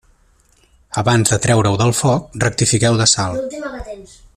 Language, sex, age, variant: Catalan, male, 40-49, Central